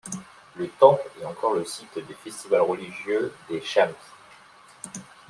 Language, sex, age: French, male, 30-39